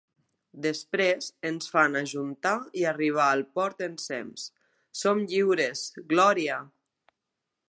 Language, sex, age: Catalan, female, 30-39